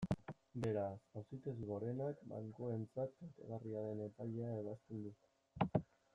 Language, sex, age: Basque, male, 19-29